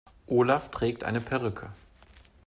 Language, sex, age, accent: German, male, 30-39, Deutschland Deutsch